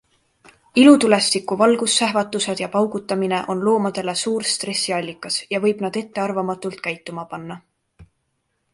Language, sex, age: Estonian, female, 19-29